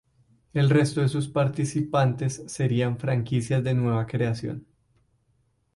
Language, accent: Spanish, Caribe: Cuba, Venezuela, Puerto Rico, República Dominicana, Panamá, Colombia caribeña, México caribeño, Costa del golfo de México